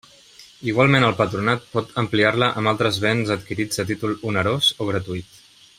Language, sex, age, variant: Catalan, male, 30-39, Central